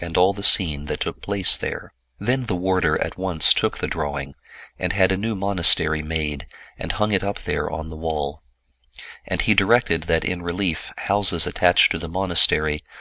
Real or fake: real